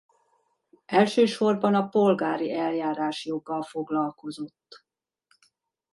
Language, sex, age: Hungarian, female, 50-59